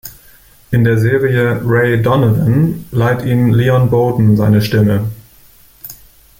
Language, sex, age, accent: German, male, 30-39, Deutschland Deutsch